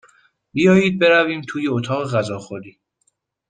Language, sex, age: Persian, male, 19-29